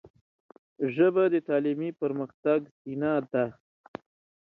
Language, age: Pashto, 30-39